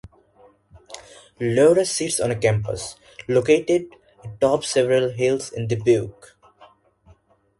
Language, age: English, 19-29